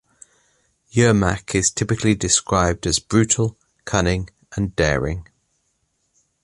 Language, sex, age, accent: English, male, 30-39, England English